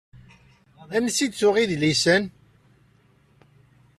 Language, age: Kabyle, 40-49